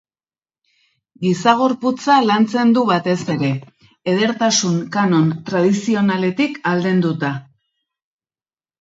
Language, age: Basque, 50-59